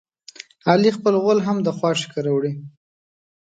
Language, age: Pashto, 19-29